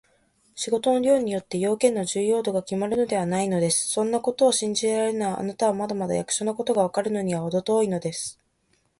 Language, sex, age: Japanese, female, 19-29